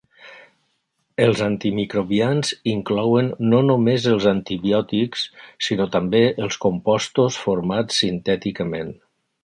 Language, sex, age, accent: Catalan, male, 60-69, valencià